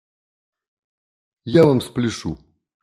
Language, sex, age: Russian, male, 50-59